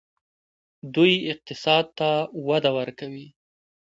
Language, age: Pashto, 30-39